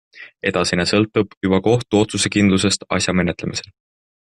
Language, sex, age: Estonian, male, 19-29